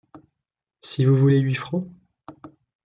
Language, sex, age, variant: French, male, 19-29, Français de métropole